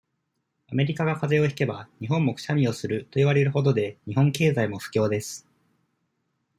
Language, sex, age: Japanese, male, 19-29